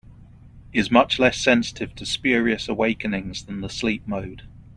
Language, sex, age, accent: English, male, 30-39, England English